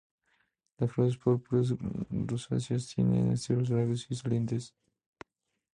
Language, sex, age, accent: Spanish, male, 19-29, México